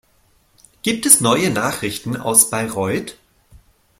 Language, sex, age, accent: German, male, 30-39, Deutschland Deutsch